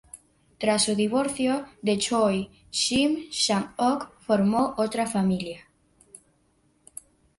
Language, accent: Spanish, Caribe: Cuba, Venezuela, Puerto Rico, República Dominicana, Panamá, Colombia caribeña, México caribeño, Costa del golfo de México